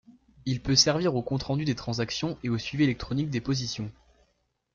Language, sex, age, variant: French, male, under 19, Français de métropole